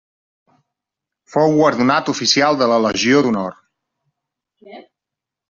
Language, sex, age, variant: Catalan, male, 30-39, Central